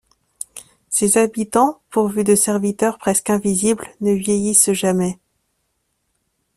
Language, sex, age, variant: French, female, 30-39, Français de métropole